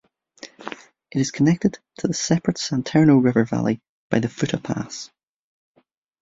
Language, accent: English, Irish English